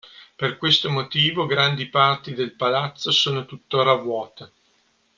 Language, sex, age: Italian, male, 30-39